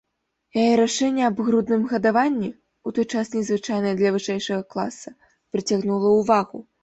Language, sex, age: Belarusian, female, under 19